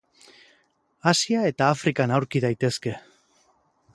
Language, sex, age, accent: Basque, male, 30-39, Mendebalekoa (Araba, Bizkaia, Gipuzkoako mendebaleko herri batzuk)